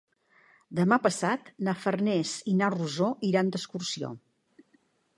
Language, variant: Catalan, Central